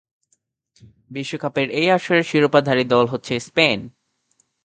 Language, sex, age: Bengali, male, 19-29